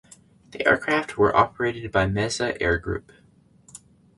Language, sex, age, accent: English, male, under 19, Canadian English